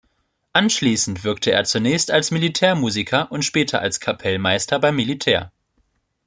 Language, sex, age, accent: German, male, 19-29, Deutschland Deutsch